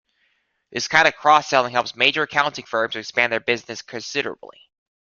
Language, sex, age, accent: English, male, 19-29, United States English